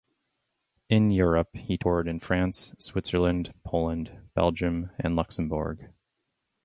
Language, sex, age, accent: English, male, 30-39, United States English